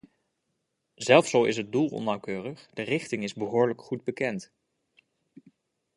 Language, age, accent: Dutch, 19-29, Nederlands Nederlands